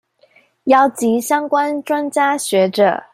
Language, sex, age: Chinese, female, 19-29